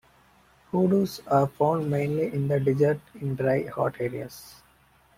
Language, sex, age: English, male, 19-29